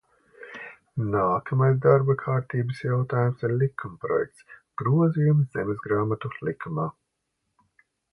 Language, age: Latvian, 50-59